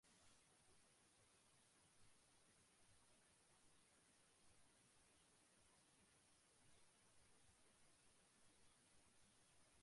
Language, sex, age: Bengali, male, 19-29